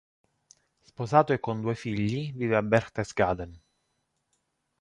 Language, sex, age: Italian, male, 30-39